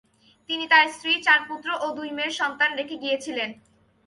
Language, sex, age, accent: Bengali, female, 19-29, Bangla